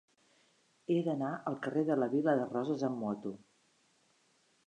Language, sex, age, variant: Catalan, female, 50-59, Central